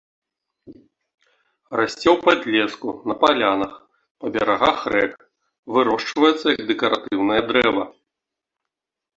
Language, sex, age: Belarusian, male, 30-39